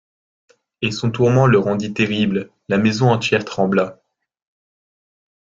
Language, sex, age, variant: French, male, 19-29, Français de métropole